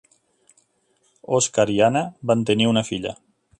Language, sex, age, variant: Catalan, male, 40-49, Nord-Occidental